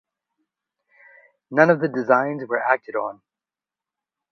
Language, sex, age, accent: English, male, 19-29, United States English